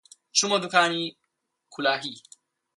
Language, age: Central Kurdish, 19-29